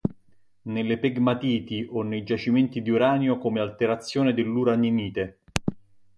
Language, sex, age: Italian, male, 40-49